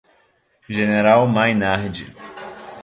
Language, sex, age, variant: Portuguese, male, 19-29, Portuguese (Brasil)